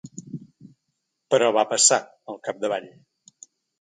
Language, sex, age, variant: Catalan, male, 60-69, Central